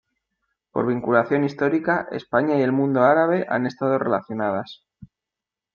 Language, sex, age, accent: Spanish, male, 19-29, España: Norte peninsular (Asturias, Castilla y León, Cantabria, País Vasco, Navarra, Aragón, La Rioja, Guadalajara, Cuenca)